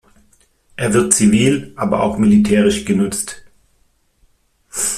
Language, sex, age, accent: German, male, 50-59, Deutschland Deutsch